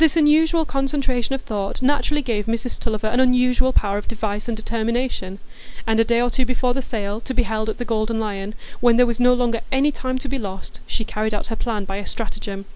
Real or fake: real